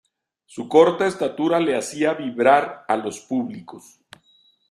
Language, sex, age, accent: Spanish, male, 50-59, México